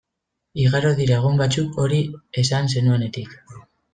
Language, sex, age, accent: Basque, female, 19-29, Mendebalekoa (Araba, Bizkaia, Gipuzkoako mendebaleko herri batzuk)